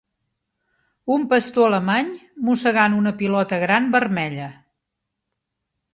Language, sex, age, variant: Catalan, female, 60-69, Central